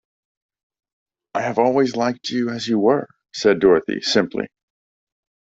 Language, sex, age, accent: English, male, 19-29, United States English